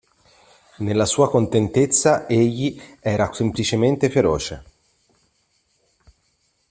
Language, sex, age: Italian, male, 30-39